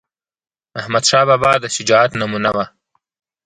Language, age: Pashto, 19-29